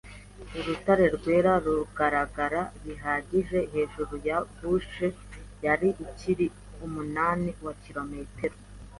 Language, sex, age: Kinyarwanda, female, 19-29